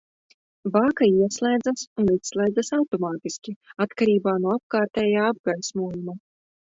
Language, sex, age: Latvian, female, 19-29